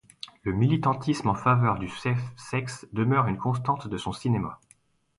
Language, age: French, 40-49